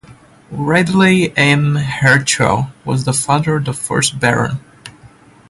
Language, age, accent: English, under 19, United States English